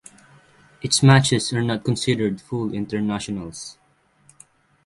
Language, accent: English, United States English; Filipino